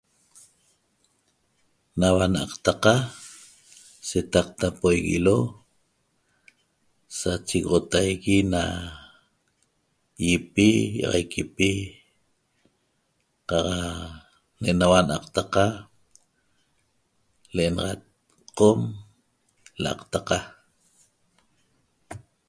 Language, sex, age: Toba, female, 50-59